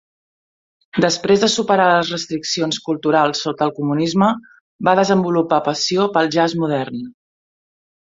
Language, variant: Catalan, Central